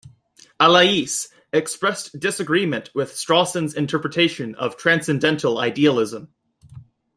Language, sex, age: English, male, 19-29